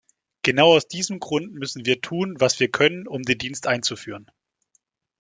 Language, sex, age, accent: German, male, 19-29, Deutschland Deutsch